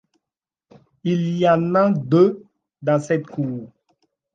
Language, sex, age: French, male, 19-29